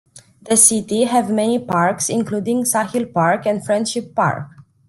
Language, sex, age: English, female, 19-29